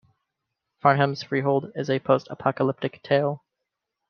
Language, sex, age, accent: English, male, 19-29, United States English